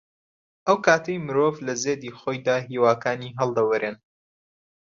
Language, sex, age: Central Kurdish, male, 19-29